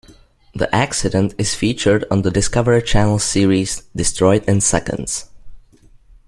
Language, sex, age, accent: English, male, under 19, United States English